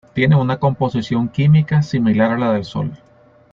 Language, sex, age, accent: Spanish, male, 30-39, Andino-Pacífico: Colombia, Perú, Ecuador, oeste de Bolivia y Venezuela andina